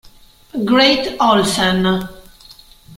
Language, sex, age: Italian, female, 40-49